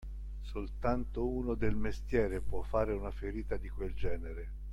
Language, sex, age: Italian, male, 60-69